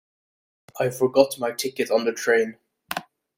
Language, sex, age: English, male, 19-29